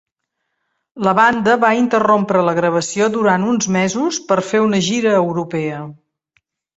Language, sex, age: Catalan, female, 60-69